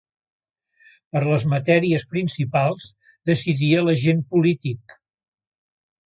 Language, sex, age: Catalan, male, 70-79